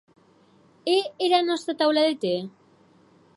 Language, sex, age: Occitan, female, under 19